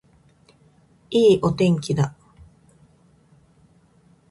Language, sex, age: Japanese, female, 40-49